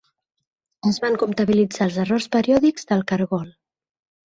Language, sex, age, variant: Catalan, female, 30-39, Central